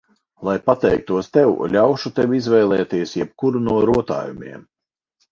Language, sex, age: Latvian, male, 50-59